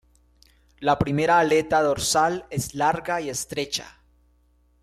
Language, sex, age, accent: Spanish, male, 19-29, Caribe: Cuba, Venezuela, Puerto Rico, República Dominicana, Panamá, Colombia caribeña, México caribeño, Costa del golfo de México